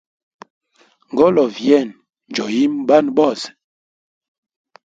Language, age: Hemba, 19-29